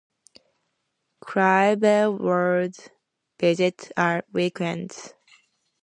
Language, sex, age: English, female, 19-29